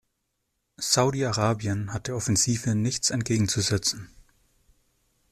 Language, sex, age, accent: German, male, 19-29, Deutschland Deutsch